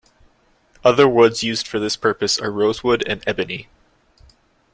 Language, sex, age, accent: English, male, 19-29, United States English